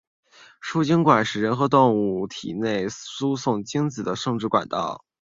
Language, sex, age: Chinese, male, 19-29